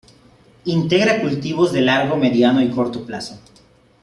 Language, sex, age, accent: Spanish, male, 30-39, México